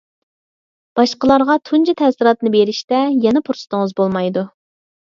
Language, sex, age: Uyghur, female, 30-39